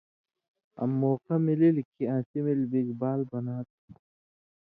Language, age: Indus Kohistani, 19-29